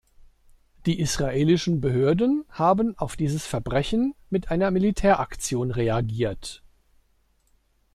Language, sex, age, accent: German, male, 50-59, Deutschland Deutsch